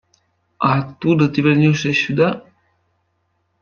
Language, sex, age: Russian, male, 19-29